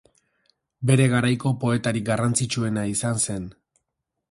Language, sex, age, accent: Basque, male, 30-39, Mendebalekoa (Araba, Bizkaia, Gipuzkoako mendebaleko herri batzuk)